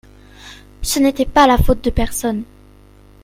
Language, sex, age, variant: French, female, under 19, Français de métropole